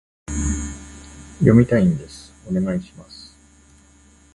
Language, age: Japanese, 30-39